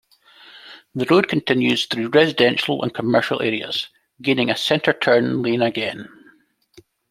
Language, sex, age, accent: English, male, 40-49, Scottish English